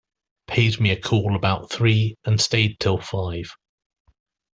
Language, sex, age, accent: English, male, 40-49, England English